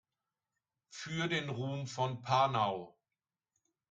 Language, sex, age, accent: German, male, 60-69, Deutschland Deutsch